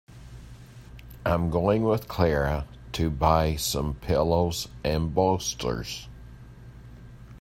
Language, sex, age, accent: English, male, 50-59, United States English